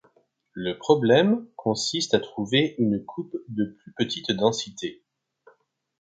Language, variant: French, Français de métropole